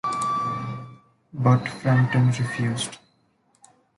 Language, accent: English, India and South Asia (India, Pakistan, Sri Lanka)